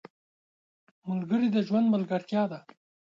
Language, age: Pashto, 19-29